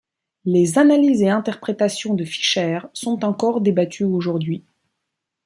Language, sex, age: French, female, 30-39